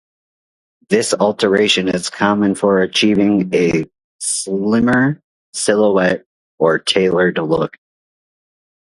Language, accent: English, United States English